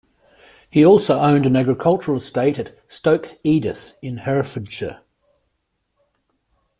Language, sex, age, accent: English, male, 50-59, Australian English